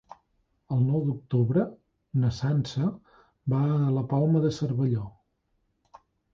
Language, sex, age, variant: Catalan, male, 40-49, Nord-Occidental